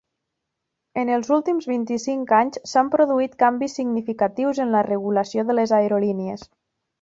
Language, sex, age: Catalan, female, 30-39